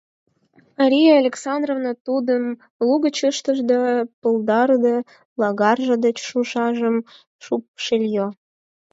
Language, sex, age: Mari, female, under 19